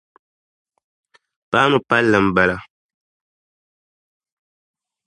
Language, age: Dagbani, 19-29